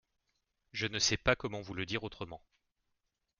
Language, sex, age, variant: French, male, 40-49, Français de métropole